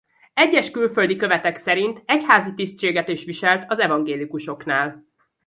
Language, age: Hungarian, 30-39